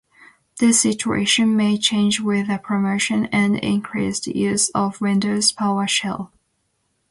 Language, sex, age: English, female, 19-29